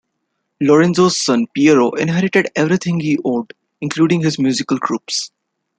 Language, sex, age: English, male, 19-29